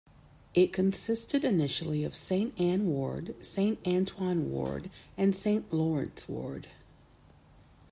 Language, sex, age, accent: English, female, 40-49, United States English